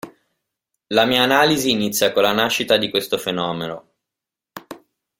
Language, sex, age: Italian, male, 19-29